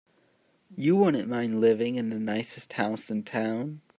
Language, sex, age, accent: English, male, under 19, United States English